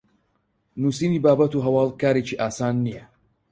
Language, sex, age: Central Kurdish, male, 19-29